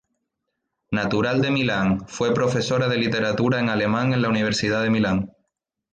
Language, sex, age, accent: Spanish, male, 19-29, España: Islas Canarias